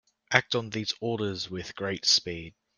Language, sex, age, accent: English, male, 19-29, Australian English